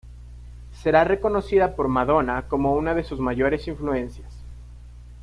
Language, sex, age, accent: Spanish, male, under 19, Andino-Pacífico: Colombia, Perú, Ecuador, oeste de Bolivia y Venezuela andina